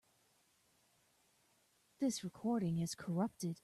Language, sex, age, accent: English, female, 30-39, United States English